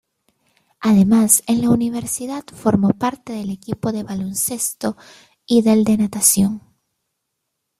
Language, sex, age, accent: Spanish, female, 19-29, América central